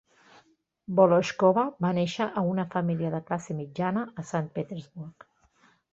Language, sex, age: Catalan, female, 40-49